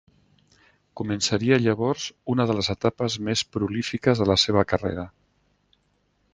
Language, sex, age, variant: Catalan, male, 60-69, Central